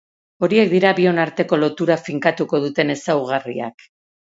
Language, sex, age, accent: Basque, female, 50-59, Erdialdekoa edo Nafarra (Gipuzkoa, Nafarroa)